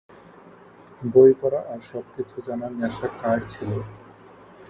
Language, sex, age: Bengali, male, 19-29